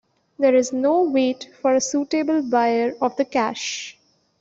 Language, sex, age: English, female, 19-29